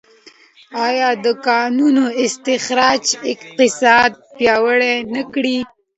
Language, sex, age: Pashto, female, 19-29